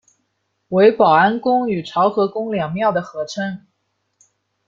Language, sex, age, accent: Chinese, female, 19-29, 出生地：上海市